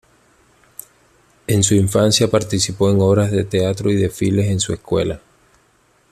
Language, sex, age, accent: Spanish, male, 19-29, Caribe: Cuba, Venezuela, Puerto Rico, República Dominicana, Panamá, Colombia caribeña, México caribeño, Costa del golfo de México